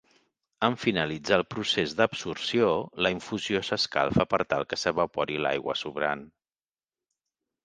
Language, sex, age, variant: Catalan, male, 40-49, Central